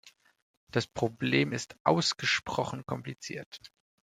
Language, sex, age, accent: German, male, 19-29, Deutschland Deutsch